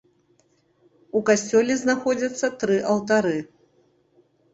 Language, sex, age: Belarusian, female, 50-59